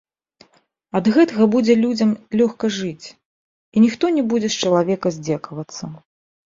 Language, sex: Belarusian, female